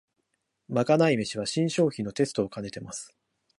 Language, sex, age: Japanese, male, 19-29